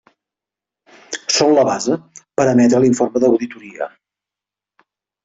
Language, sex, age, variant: Catalan, male, 50-59, Central